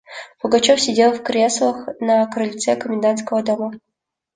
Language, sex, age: Russian, female, 19-29